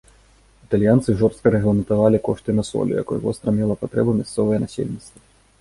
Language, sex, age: Belarusian, male, 30-39